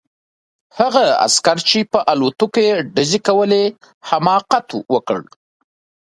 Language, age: Pashto, 30-39